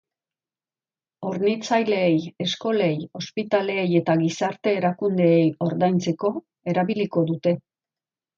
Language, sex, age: Basque, female, 50-59